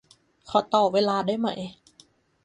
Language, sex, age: Thai, female, 30-39